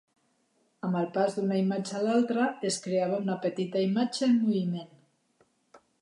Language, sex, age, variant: Catalan, female, 50-59, Central